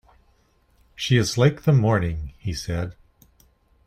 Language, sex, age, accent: English, male, 50-59, Canadian English